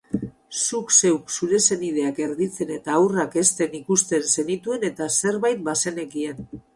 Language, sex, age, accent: Basque, female, 40-49, Mendebalekoa (Araba, Bizkaia, Gipuzkoako mendebaleko herri batzuk)